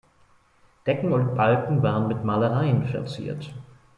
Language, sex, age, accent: German, male, 40-49, Deutschland Deutsch